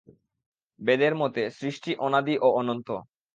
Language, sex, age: Bengali, male, 19-29